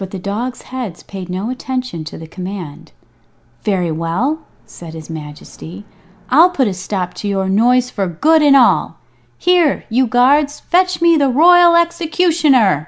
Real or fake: real